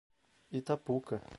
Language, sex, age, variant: Portuguese, male, 19-29, Portuguese (Brasil)